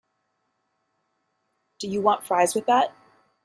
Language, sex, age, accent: English, female, 30-39, United States English